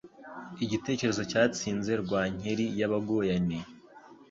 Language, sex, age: Kinyarwanda, male, 19-29